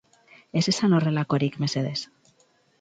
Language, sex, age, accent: Basque, female, 30-39, Mendebalekoa (Araba, Bizkaia, Gipuzkoako mendebaleko herri batzuk)